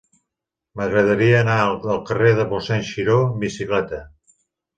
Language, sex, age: Catalan, male, 40-49